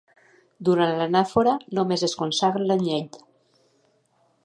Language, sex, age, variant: Catalan, female, 50-59, Nord-Occidental